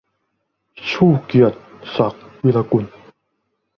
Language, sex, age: Thai, male, 19-29